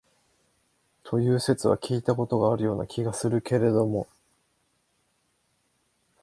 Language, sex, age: Japanese, male, 19-29